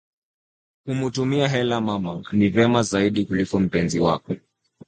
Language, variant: Swahili, Kiswahili cha Bara ya Kenya